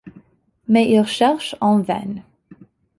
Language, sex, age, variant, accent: French, female, 19-29, Français d'Amérique du Nord, Français du Canada